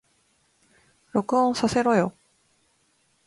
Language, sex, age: Japanese, female, 19-29